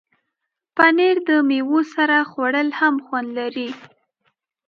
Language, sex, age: Pashto, female, 19-29